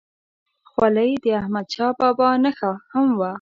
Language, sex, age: Pashto, female, under 19